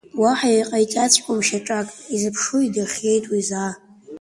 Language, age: Abkhazian, under 19